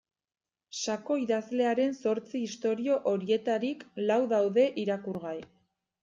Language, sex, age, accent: Basque, female, 19-29, Erdialdekoa edo Nafarra (Gipuzkoa, Nafarroa)